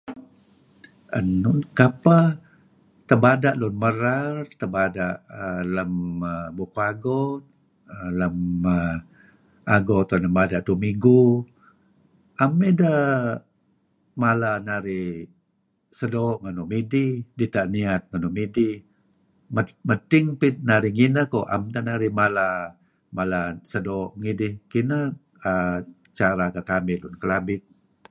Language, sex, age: Kelabit, male, 70-79